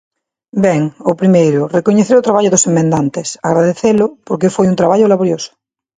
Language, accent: Galician, Neofalante